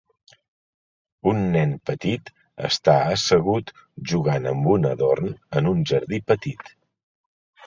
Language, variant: Catalan, Central